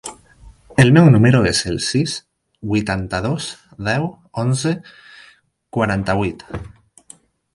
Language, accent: Catalan, valencià